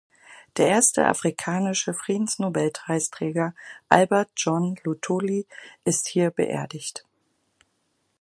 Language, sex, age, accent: German, female, 40-49, Deutschland Deutsch